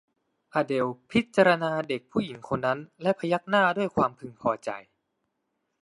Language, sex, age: Thai, male, 19-29